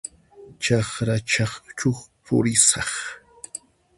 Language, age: Puno Quechua, 19-29